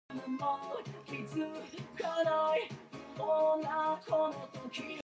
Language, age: English, under 19